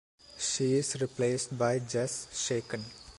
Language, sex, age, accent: English, male, under 19, India and South Asia (India, Pakistan, Sri Lanka)